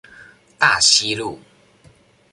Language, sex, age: Chinese, male, under 19